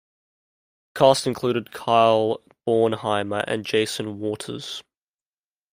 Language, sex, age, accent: English, male, 19-29, Australian English